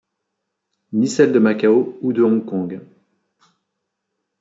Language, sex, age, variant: French, male, 40-49, Français de métropole